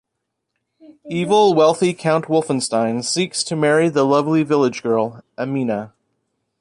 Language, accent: English, United States English